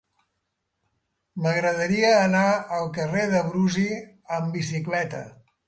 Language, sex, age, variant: Catalan, male, 70-79, Central